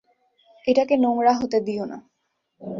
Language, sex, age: Bengali, female, 19-29